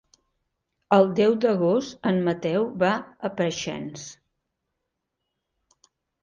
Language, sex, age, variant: Catalan, female, 50-59, Central